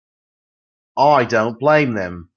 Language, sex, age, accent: English, male, 40-49, Canadian English